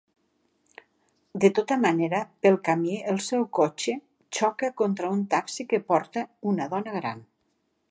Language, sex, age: Catalan, female, 60-69